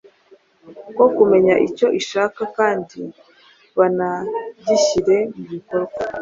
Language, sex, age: Kinyarwanda, female, 19-29